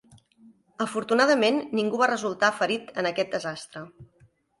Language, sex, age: Catalan, female, 40-49